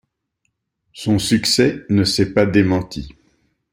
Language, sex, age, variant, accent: French, male, 70-79, Français d'Europe, Français de Belgique